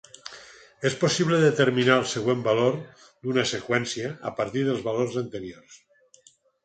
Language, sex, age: Catalan, male, 60-69